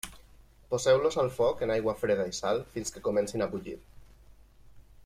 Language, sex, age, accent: Catalan, male, 30-39, valencià